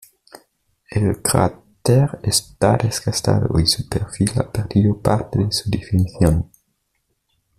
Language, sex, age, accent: Spanish, male, 19-29, España: Norte peninsular (Asturias, Castilla y León, Cantabria, País Vasco, Navarra, Aragón, La Rioja, Guadalajara, Cuenca)